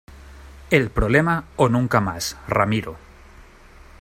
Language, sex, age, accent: Spanish, male, 30-39, España: Norte peninsular (Asturias, Castilla y León, Cantabria, País Vasco, Navarra, Aragón, La Rioja, Guadalajara, Cuenca)